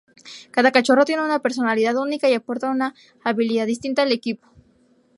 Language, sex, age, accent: Spanish, female, 19-29, México